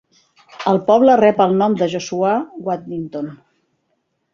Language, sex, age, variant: Catalan, female, 40-49, Central